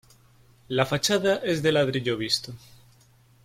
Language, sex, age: Spanish, male, 19-29